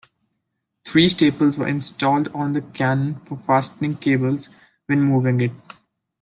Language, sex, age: English, male, under 19